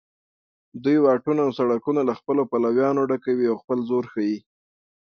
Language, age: Pashto, 30-39